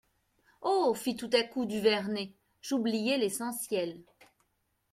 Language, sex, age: French, female, 40-49